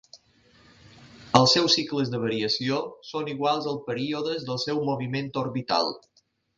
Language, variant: Catalan, Balear